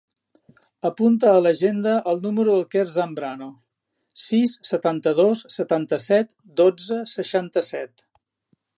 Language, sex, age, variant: Catalan, male, 60-69, Central